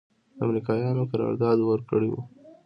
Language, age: Pashto, under 19